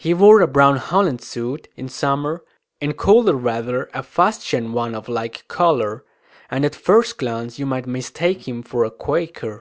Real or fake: real